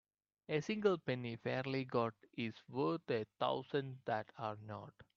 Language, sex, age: English, male, 19-29